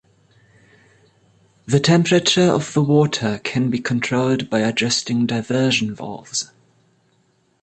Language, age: English, 30-39